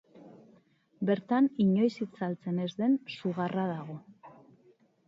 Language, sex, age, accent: Basque, female, 40-49, Mendebalekoa (Araba, Bizkaia, Gipuzkoako mendebaleko herri batzuk)